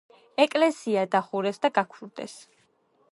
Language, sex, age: Georgian, female, 19-29